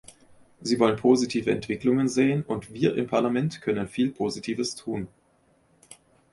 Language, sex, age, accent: German, male, 30-39, Deutschland Deutsch